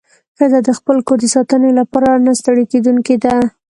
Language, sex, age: Pashto, female, 19-29